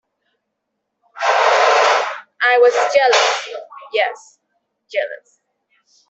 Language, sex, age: English, female, under 19